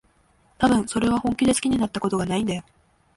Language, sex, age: Japanese, female, 19-29